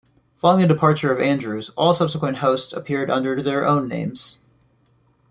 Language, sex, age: English, male, 19-29